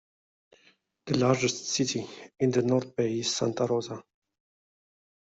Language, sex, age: English, male, 30-39